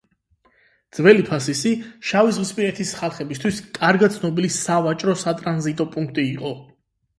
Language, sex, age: Georgian, male, 30-39